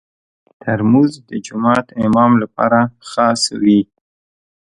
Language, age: Pashto, 19-29